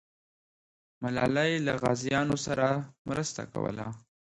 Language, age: Pashto, 19-29